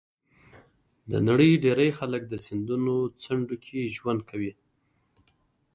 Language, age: Pashto, 30-39